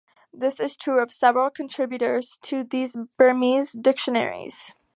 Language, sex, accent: English, female, United States English